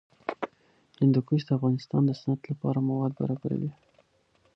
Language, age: Pashto, 19-29